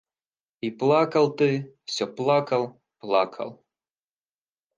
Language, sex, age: Russian, male, 19-29